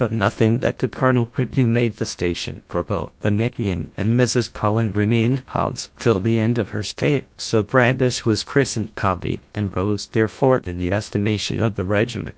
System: TTS, GlowTTS